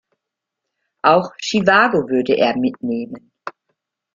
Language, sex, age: German, female, 60-69